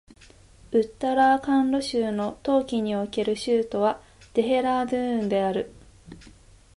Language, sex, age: Japanese, female, 19-29